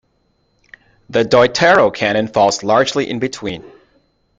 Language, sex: English, male